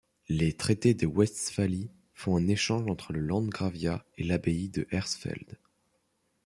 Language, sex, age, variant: French, male, under 19, Français de métropole